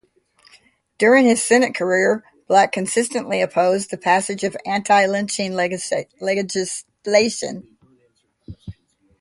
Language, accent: English, United States English